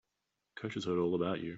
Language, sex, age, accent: English, male, 30-39, Australian English